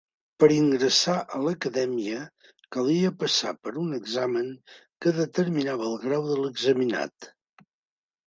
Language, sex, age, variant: Catalan, male, 50-59, Central